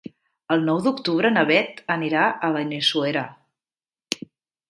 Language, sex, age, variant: Catalan, female, 40-49, Central